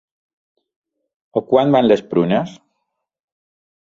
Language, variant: Catalan, Balear